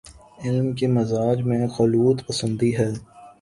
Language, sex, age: Urdu, male, 19-29